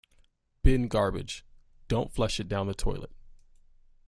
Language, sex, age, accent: English, male, 19-29, United States English